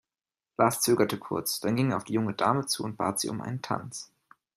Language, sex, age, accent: German, male, 30-39, Deutschland Deutsch